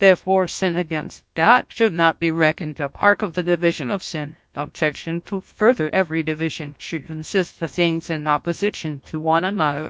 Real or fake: fake